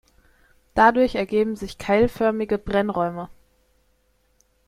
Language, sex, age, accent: German, female, 19-29, Deutschland Deutsch